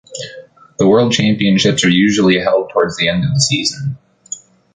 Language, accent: English, United States English